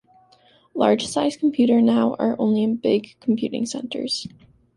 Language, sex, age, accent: English, female, 19-29, United States English